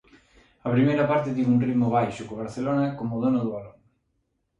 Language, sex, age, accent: Galician, male, 30-39, Normativo (estándar)